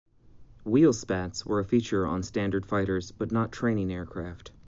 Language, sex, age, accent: English, male, 30-39, Canadian English